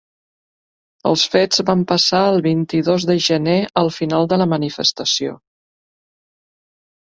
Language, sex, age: Catalan, female, 50-59